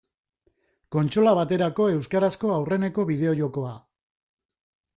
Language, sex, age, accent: Basque, male, 40-49, Mendebalekoa (Araba, Bizkaia, Gipuzkoako mendebaleko herri batzuk)